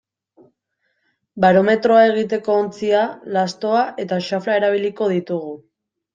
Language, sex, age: Basque, female, 19-29